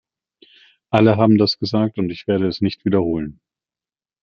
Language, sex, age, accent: German, male, 40-49, Deutschland Deutsch